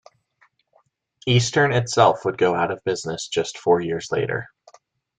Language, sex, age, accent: English, male, 19-29, United States English